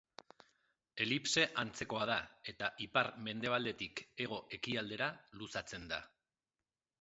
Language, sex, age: Basque, male, 40-49